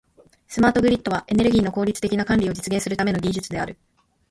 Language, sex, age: Japanese, female, 19-29